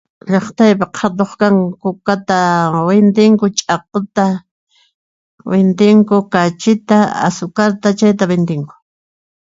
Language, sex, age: Puno Quechua, female, 60-69